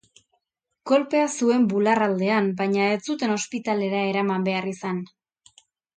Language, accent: Basque, Erdialdekoa edo Nafarra (Gipuzkoa, Nafarroa)